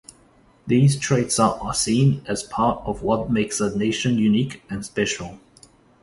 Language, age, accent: English, 19-29, New Zealand English